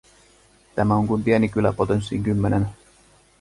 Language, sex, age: Finnish, male, 30-39